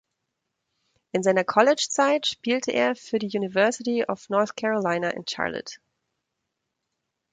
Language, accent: German, Deutschland Deutsch